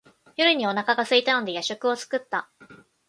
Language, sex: Japanese, female